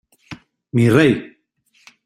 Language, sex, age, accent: Spanish, male, 30-39, España: Norte peninsular (Asturias, Castilla y León, Cantabria, País Vasco, Navarra, Aragón, La Rioja, Guadalajara, Cuenca)